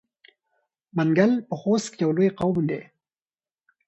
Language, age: Pashto, 19-29